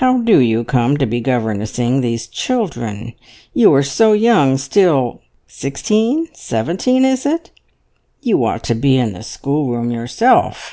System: none